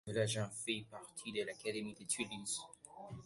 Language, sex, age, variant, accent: French, male, 19-29, Français d'Amérique du Nord, Français du Canada